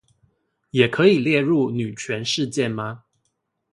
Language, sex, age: Chinese, male, 40-49